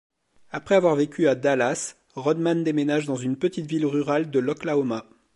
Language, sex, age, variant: French, male, 30-39, Français de métropole